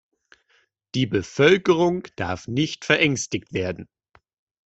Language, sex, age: German, male, 30-39